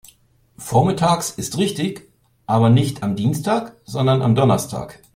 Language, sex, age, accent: German, male, 50-59, Deutschland Deutsch